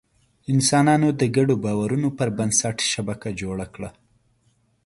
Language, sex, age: Pashto, male, 19-29